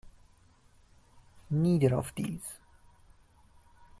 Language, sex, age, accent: English, male, 19-29, United States English